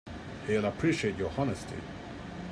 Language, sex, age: English, male, 30-39